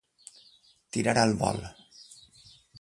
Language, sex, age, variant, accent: Catalan, male, 60-69, Valencià central, valencià